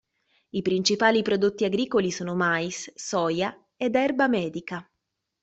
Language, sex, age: Italian, female, 30-39